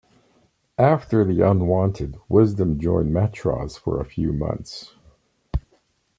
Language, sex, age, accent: English, male, 60-69, Canadian English